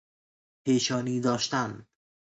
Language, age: Persian, 19-29